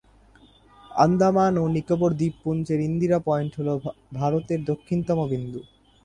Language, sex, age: Bengali, male, 19-29